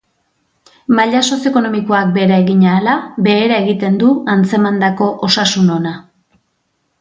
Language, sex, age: Basque, female, 40-49